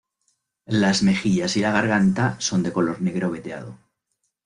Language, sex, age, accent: Spanish, male, 30-39, España: Centro-Sur peninsular (Madrid, Toledo, Castilla-La Mancha)